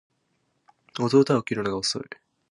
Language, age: Japanese, 19-29